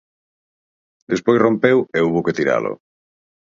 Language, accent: Galician, Central (gheada)